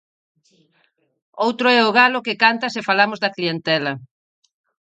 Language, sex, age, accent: Galician, female, 40-49, Atlántico (seseo e gheada)